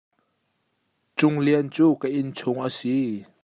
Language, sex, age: Hakha Chin, male, 30-39